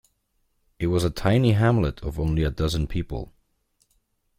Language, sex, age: English, male, 19-29